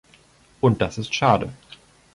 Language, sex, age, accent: German, male, 19-29, Deutschland Deutsch